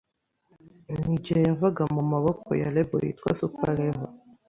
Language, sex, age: Kinyarwanda, male, under 19